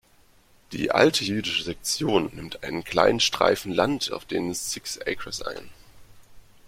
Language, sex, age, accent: German, male, 19-29, Deutschland Deutsch